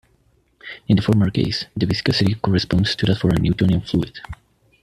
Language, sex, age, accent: English, male, 19-29, United States English